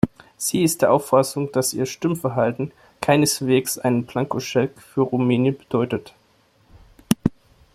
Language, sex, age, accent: German, male, 19-29, Deutschland Deutsch